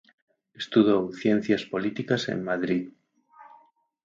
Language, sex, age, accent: Galician, male, 40-49, Central (gheada); Normativo (estándar)